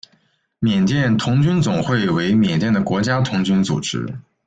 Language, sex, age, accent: Chinese, male, 19-29, 出生地：山东省